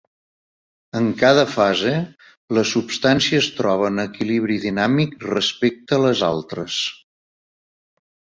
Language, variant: Catalan, Central